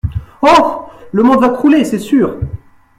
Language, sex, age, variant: French, male, 19-29, Français de métropole